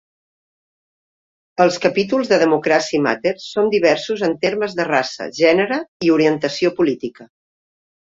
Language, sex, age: Catalan, female, 60-69